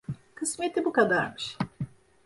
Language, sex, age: Turkish, female, 50-59